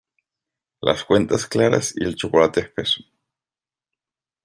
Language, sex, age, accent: Spanish, male, 19-29, Caribe: Cuba, Venezuela, Puerto Rico, República Dominicana, Panamá, Colombia caribeña, México caribeño, Costa del golfo de México